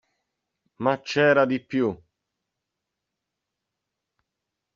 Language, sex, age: Italian, male, 30-39